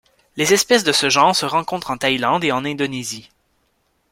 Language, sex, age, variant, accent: French, male, 19-29, Français d'Amérique du Nord, Français du Canada